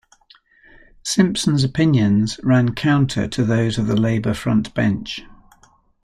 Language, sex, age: English, male, 60-69